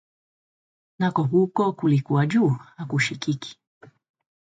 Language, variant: Swahili, Kiswahili Sanifu (EA)